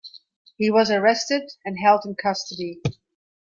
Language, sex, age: English, female, 50-59